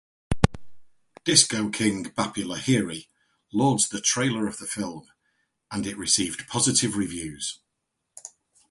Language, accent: English, England English